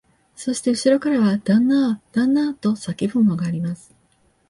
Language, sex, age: Japanese, female, 40-49